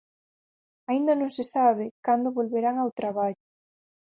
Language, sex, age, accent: Galician, female, 19-29, Central (gheada)